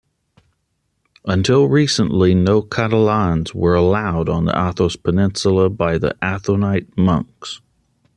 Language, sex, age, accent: English, male, 40-49, United States English